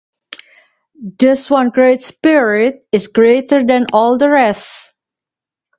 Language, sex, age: English, female, 40-49